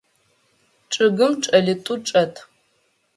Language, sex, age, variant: Adyghe, female, 30-39, Адыгабзэ (Кирил, пстэумэ зэдыряе)